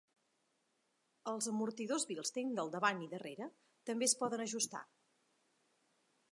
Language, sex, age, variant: Catalan, female, 40-49, Septentrional